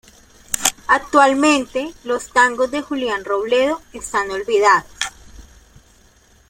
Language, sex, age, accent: Spanish, female, 19-29, Caribe: Cuba, Venezuela, Puerto Rico, República Dominicana, Panamá, Colombia caribeña, México caribeño, Costa del golfo de México